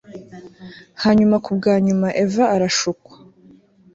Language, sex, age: Kinyarwanda, female, 19-29